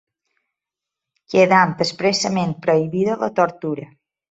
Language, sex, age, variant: Catalan, female, 40-49, Balear